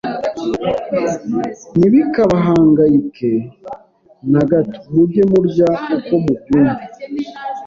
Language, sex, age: Kinyarwanda, male, 19-29